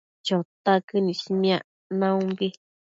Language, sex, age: Matsés, female, under 19